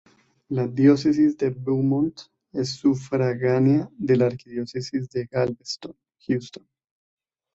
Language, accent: Spanish, Caribe: Cuba, Venezuela, Puerto Rico, República Dominicana, Panamá, Colombia caribeña, México caribeño, Costa del golfo de México